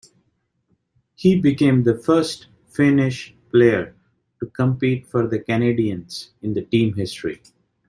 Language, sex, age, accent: English, male, 30-39, India and South Asia (India, Pakistan, Sri Lanka)